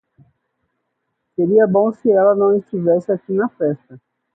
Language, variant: Portuguese, Portuguese (Brasil)